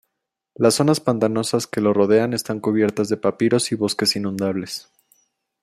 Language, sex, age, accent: Spanish, female, 60-69, México